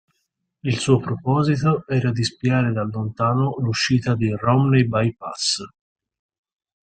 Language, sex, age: Italian, male, 30-39